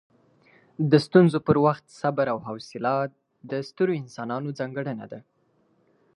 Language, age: Pashto, 19-29